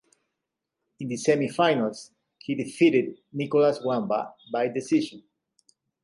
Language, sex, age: English, male, 40-49